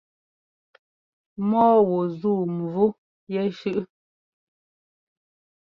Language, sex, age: Ngomba, female, 30-39